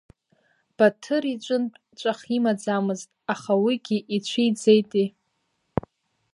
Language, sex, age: Abkhazian, female, 19-29